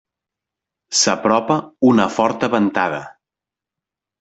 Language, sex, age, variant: Catalan, male, 19-29, Central